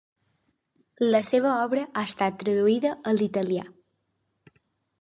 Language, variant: Catalan, Balear